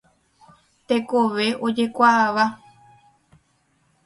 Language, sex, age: Guarani, female, 19-29